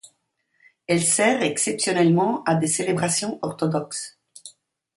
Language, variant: French, Français de métropole